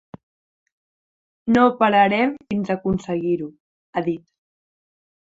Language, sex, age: Catalan, female, under 19